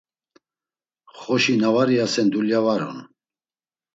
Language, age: Laz, 50-59